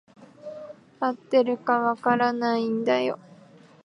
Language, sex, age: Japanese, female, 19-29